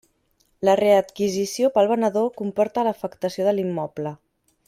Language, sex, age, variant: Catalan, female, 30-39, Central